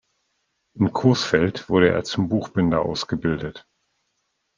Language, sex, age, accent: German, male, 40-49, Deutschland Deutsch